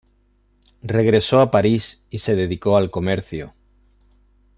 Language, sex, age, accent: Spanish, male, 50-59, España: Sur peninsular (Andalucia, Extremadura, Murcia)